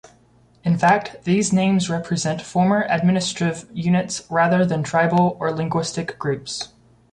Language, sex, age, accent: English, male, 19-29, United States English